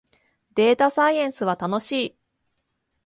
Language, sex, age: Japanese, female, 30-39